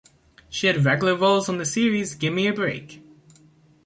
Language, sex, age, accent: English, male, 19-29, United States English